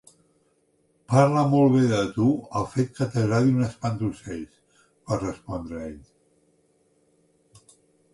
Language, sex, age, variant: Catalan, male, 60-69, Central